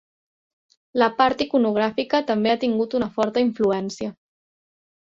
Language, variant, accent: Catalan, Central, Barceloní